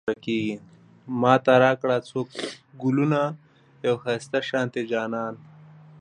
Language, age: Pashto, 30-39